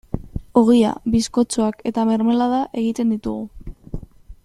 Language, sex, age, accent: Basque, female, under 19, Mendebalekoa (Araba, Bizkaia, Gipuzkoako mendebaleko herri batzuk)